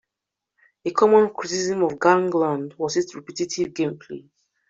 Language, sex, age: English, female, 30-39